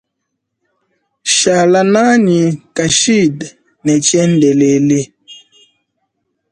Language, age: Luba-Lulua, 30-39